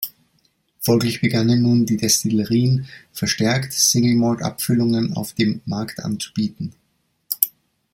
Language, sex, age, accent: German, male, 40-49, Österreichisches Deutsch